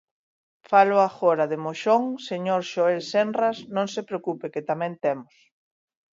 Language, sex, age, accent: Galician, female, 40-49, Normativo (estándar)